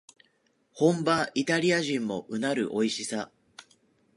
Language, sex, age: Japanese, male, 19-29